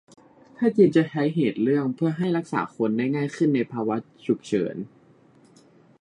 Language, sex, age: Thai, male, 19-29